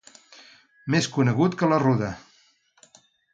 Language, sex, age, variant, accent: Catalan, male, 50-59, Central, central